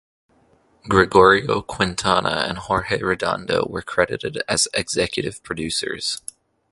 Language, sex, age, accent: English, male, 19-29, United States English